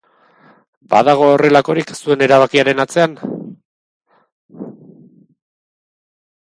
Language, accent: Basque, Erdialdekoa edo Nafarra (Gipuzkoa, Nafarroa)